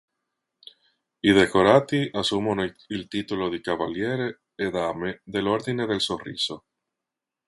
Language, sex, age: Italian, male, 30-39